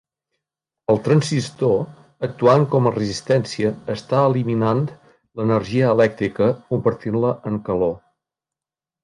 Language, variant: Catalan, Nord-Occidental